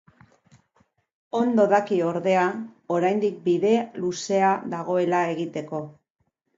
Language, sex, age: Basque, female, 50-59